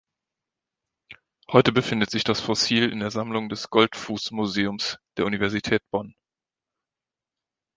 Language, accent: German, Deutschland Deutsch